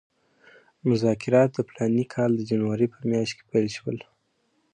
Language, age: Pashto, 19-29